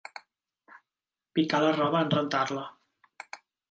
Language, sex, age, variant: Catalan, male, 30-39, Central